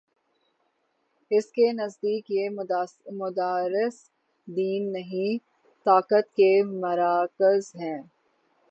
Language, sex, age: Urdu, female, 19-29